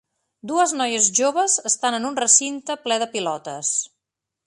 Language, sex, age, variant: Catalan, female, 40-49, Central